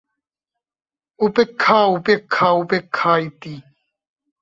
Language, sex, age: Bengali, male, 19-29